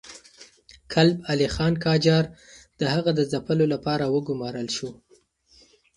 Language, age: Pashto, 19-29